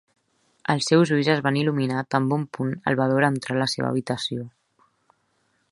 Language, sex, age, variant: Catalan, female, 19-29, Central